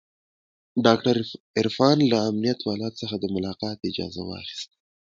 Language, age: Pashto, 19-29